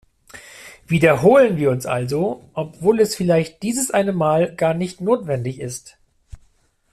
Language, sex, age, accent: German, male, 40-49, Deutschland Deutsch